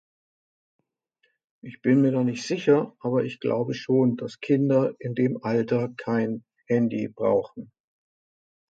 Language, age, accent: German, 60-69, Deutschland Deutsch